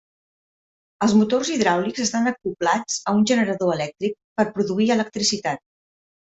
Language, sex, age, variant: Catalan, female, 50-59, Central